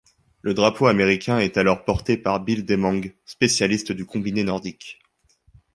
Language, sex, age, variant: French, male, 19-29, Français de métropole